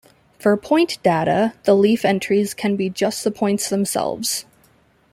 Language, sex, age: English, female, 30-39